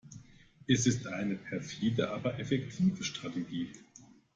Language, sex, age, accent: German, male, 50-59, Deutschland Deutsch